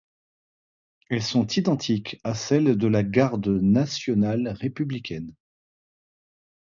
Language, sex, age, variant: French, male, 40-49, Français de métropole